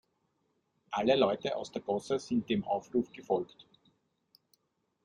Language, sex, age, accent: German, male, 40-49, Österreichisches Deutsch